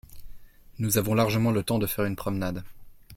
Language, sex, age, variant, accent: French, male, 19-29, Français d'Europe, Français de Suisse